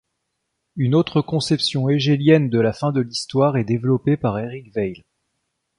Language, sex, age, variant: French, male, 30-39, Français de métropole